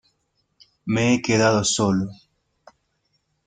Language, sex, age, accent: Spanish, male, 19-29, Andino-Pacífico: Colombia, Perú, Ecuador, oeste de Bolivia y Venezuela andina